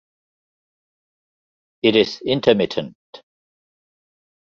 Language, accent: English, Singaporean English